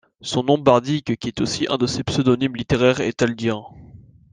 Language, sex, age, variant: French, male, 19-29, Français de métropole